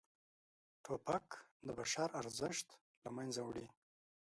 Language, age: Pashto, 19-29